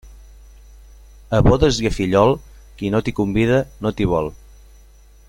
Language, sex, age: Catalan, male, 30-39